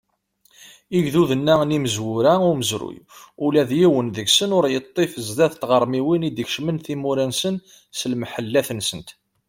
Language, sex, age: Kabyle, male, 30-39